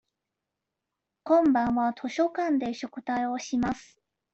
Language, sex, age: Japanese, female, 19-29